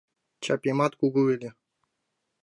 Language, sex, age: Mari, male, 19-29